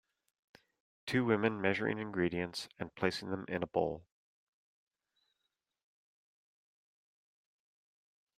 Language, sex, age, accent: English, male, 50-59, United States English